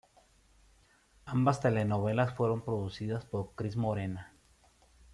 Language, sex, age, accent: Spanish, male, 19-29, México